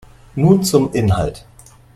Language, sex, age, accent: German, male, 40-49, Deutschland Deutsch